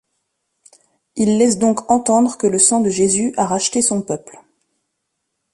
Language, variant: French, Français de métropole